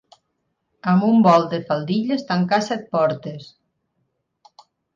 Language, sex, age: Catalan, female, 50-59